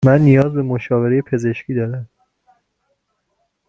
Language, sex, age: Persian, male, 19-29